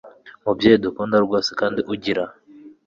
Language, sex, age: Kinyarwanda, male, 19-29